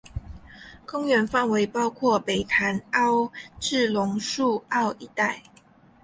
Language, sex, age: Chinese, female, under 19